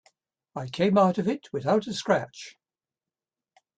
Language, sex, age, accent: English, male, 70-79, England English